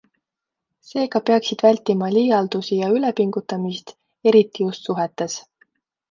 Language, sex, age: Estonian, female, 30-39